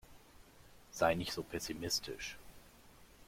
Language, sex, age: German, male, 50-59